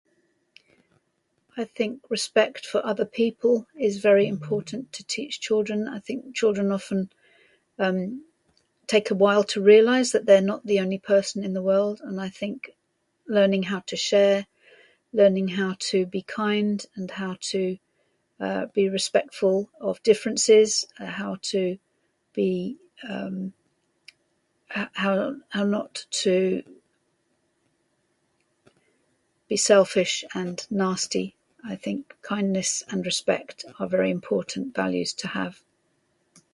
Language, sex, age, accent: English, female, 60-69, England English